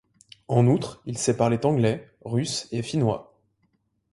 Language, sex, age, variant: French, male, 19-29, Français de métropole